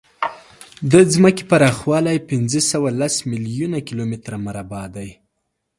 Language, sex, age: Pashto, male, 19-29